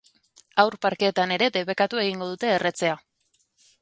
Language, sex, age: Basque, female, 30-39